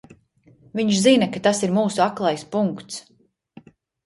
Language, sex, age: Latvian, female, 30-39